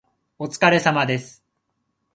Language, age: Japanese, 19-29